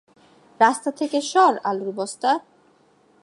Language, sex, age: Bengali, female, 19-29